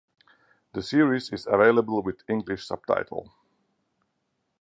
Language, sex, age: English, male, 40-49